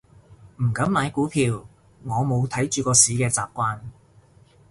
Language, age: Cantonese, 40-49